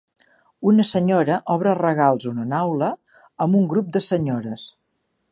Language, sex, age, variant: Catalan, female, 60-69, Septentrional